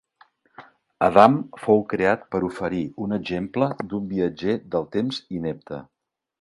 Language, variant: Catalan, Central